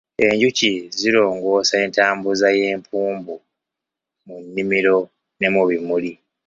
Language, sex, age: Ganda, male, 19-29